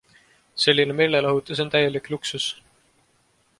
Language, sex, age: Estonian, male, 19-29